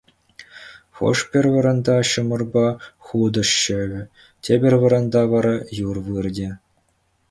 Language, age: Chuvash, 19-29